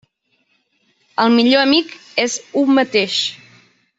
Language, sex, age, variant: Catalan, female, 19-29, Central